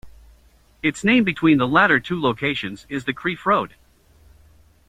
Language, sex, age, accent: English, male, 40-49, United States English